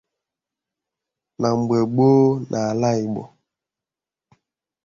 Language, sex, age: Igbo, male, 19-29